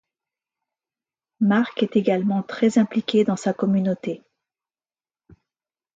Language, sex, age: French, female, 50-59